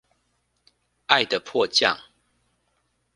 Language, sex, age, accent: Chinese, male, 30-39, 出生地：臺南市